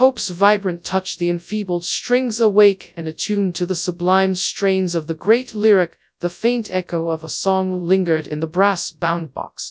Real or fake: fake